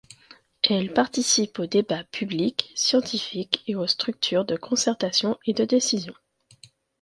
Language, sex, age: French, female, 30-39